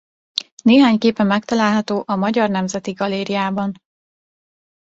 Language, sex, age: Hungarian, female, 19-29